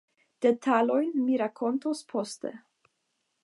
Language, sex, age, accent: Esperanto, female, 19-29, Internacia